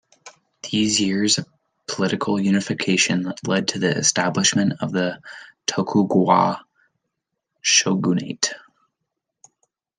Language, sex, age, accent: English, male, under 19, United States English